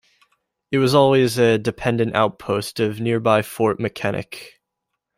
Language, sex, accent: English, male, United States English